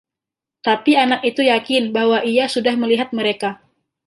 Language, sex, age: Indonesian, female, 19-29